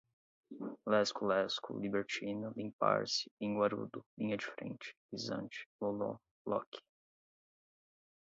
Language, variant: Portuguese, Portuguese (Brasil)